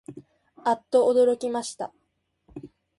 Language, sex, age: Japanese, female, under 19